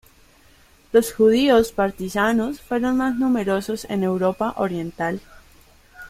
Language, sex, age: Spanish, female, 30-39